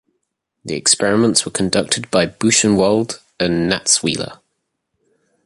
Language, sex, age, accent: English, male, 19-29, England English